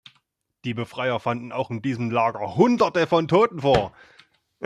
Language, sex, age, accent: German, male, 30-39, Deutschland Deutsch